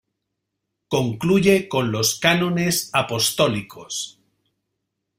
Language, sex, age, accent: Spanish, male, 40-49, España: Norte peninsular (Asturias, Castilla y León, Cantabria, País Vasco, Navarra, Aragón, La Rioja, Guadalajara, Cuenca)